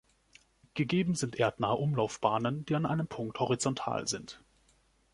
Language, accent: German, Deutschland Deutsch